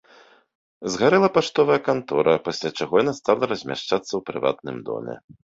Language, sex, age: Belarusian, male, 30-39